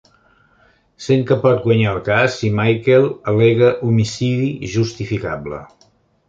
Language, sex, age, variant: Catalan, male, 60-69, Central